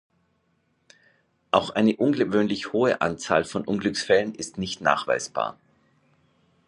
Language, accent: German, Österreichisches Deutsch